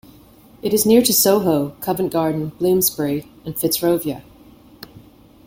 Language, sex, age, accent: English, female, 50-59, Canadian English